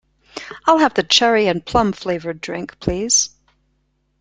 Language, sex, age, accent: English, female, 50-59, United States English